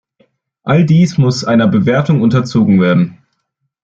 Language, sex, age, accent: German, male, under 19, Deutschland Deutsch